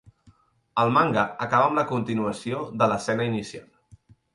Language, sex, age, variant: Catalan, male, 30-39, Central